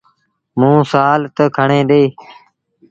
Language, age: Sindhi Bhil, 19-29